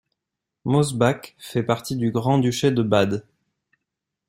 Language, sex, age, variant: French, male, 19-29, Français de métropole